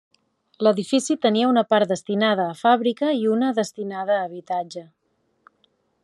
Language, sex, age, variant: Catalan, female, 40-49, Central